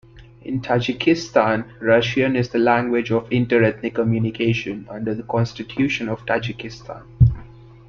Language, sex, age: English, male, 19-29